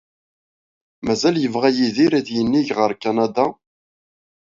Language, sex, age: Kabyle, male, 19-29